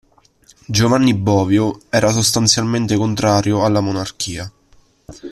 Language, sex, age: Italian, male, 19-29